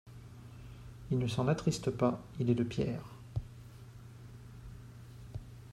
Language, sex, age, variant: French, male, 40-49, Français de métropole